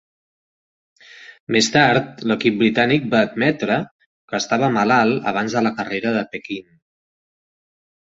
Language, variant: Catalan, Central